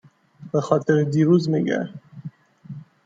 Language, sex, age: Persian, male, 19-29